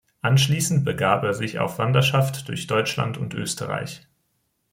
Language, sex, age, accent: German, male, 19-29, Deutschland Deutsch